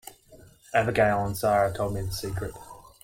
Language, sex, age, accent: English, male, 19-29, Australian English